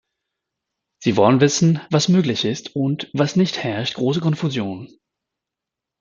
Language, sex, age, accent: German, male, 30-39, Deutschland Deutsch